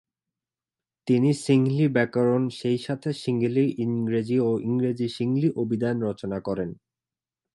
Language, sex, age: Bengali, male, 19-29